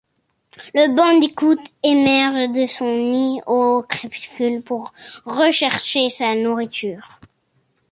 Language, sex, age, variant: French, male, under 19, Français de métropole